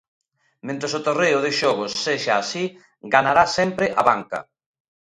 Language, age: Galician, 40-49